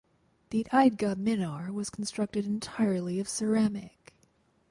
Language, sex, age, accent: English, female, 19-29, United States English